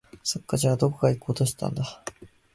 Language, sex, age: Japanese, male, 19-29